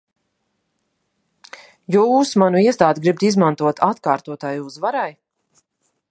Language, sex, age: Latvian, female, 30-39